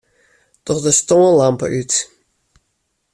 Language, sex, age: Western Frisian, female, 60-69